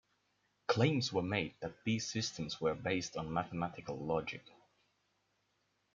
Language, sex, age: English, male, 19-29